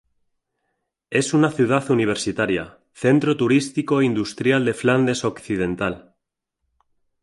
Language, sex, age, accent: Spanish, male, 40-49, España: Centro-Sur peninsular (Madrid, Toledo, Castilla-La Mancha)